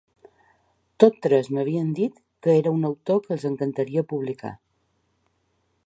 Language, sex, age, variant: Catalan, female, 40-49, Balear